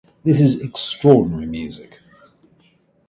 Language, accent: English, England English